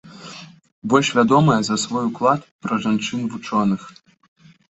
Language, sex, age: Belarusian, male, 30-39